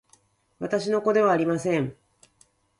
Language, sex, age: Japanese, female, 40-49